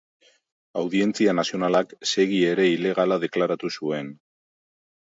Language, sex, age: Basque, male, 50-59